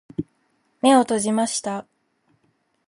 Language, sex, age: Japanese, female, 19-29